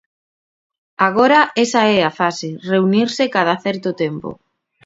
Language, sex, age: Galician, female, 30-39